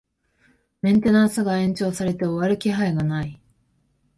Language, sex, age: Japanese, female, 19-29